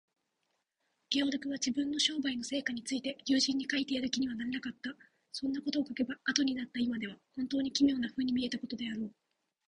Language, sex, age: Japanese, female, 19-29